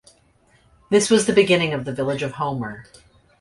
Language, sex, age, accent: English, female, 40-49, Canadian English